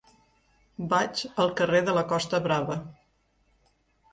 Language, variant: Catalan, Central